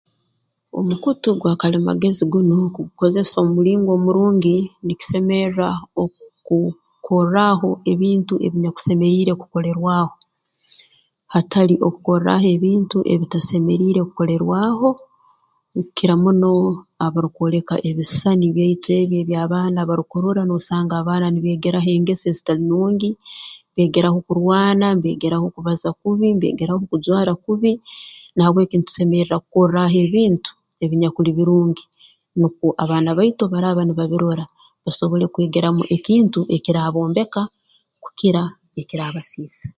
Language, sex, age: Tooro, female, 50-59